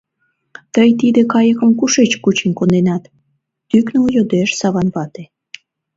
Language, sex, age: Mari, female, under 19